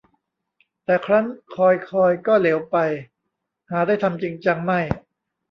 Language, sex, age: Thai, male, 50-59